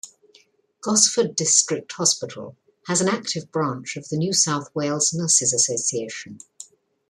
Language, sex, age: English, female, 60-69